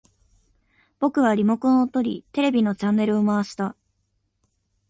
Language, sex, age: Japanese, female, 19-29